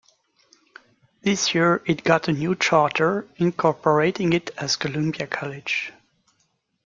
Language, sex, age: English, male, 30-39